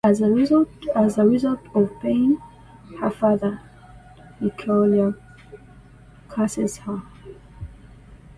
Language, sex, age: English, female, 19-29